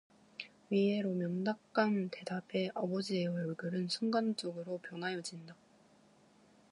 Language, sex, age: Korean, female, 19-29